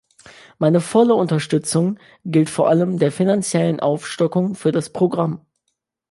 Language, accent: German, Deutschland Deutsch